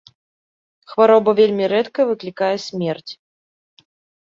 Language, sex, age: Belarusian, female, 30-39